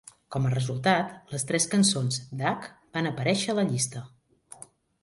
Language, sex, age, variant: Catalan, female, 40-49, Central